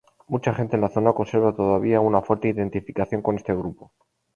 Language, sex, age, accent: Spanish, male, 30-39, España: Norte peninsular (Asturias, Castilla y León, Cantabria, País Vasco, Navarra, Aragón, La Rioja, Guadalajara, Cuenca)